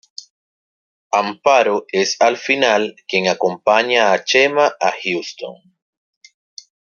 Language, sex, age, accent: Spanish, male, 30-39, Caribe: Cuba, Venezuela, Puerto Rico, República Dominicana, Panamá, Colombia caribeña, México caribeño, Costa del golfo de México